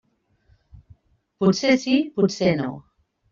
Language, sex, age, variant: Catalan, female, 30-39, Central